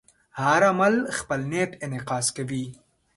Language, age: Pashto, 19-29